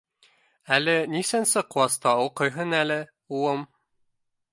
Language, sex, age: Bashkir, male, 19-29